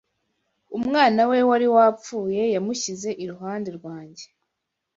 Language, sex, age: Kinyarwanda, female, 19-29